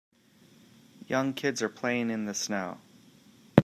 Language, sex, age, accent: English, male, 40-49, United States English